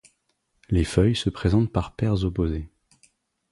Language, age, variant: French, 30-39, Français de métropole